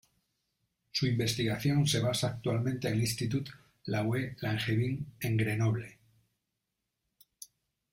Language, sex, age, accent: Spanish, male, 40-49, España: Centro-Sur peninsular (Madrid, Toledo, Castilla-La Mancha)